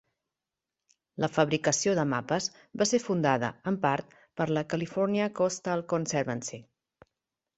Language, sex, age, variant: Catalan, female, 40-49, Central